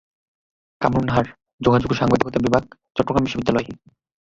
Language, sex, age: Bengali, male, 19-29